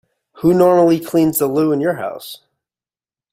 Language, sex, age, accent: English, male, 30-39, United States English